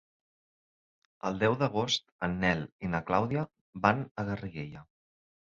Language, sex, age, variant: Catalan, male, 30-39, Central